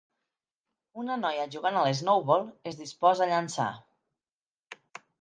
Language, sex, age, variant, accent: Catalan, female, 40-49, Nord-Occidental, Tortosí